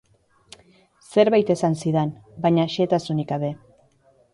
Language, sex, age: Basque, female, 30-39